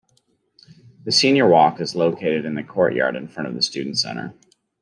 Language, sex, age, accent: English, male, 30-39, United States English